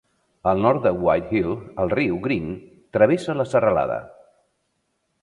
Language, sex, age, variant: Catalan, male, 40-49, Nord-Occidental